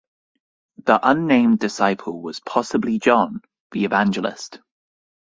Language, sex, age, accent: English, male, 19-29, England English